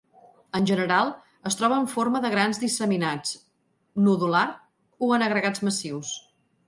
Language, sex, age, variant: Catalan, female, 40-49, Central